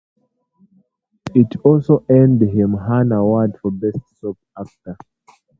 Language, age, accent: English, 19-29, United States English